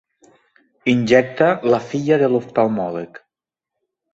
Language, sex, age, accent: Catalan, male, 40-49, valencià